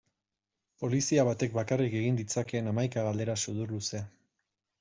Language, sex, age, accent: Basque, male, 30-39, Erdialdekoa edo Nafarra (Gipuzkoa, Nafarroa)